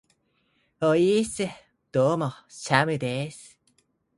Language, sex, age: Japanese, male, 19-29